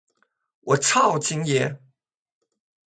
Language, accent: Chinese, 出生地：湖南省